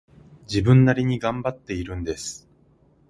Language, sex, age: Japanese, male, 19-29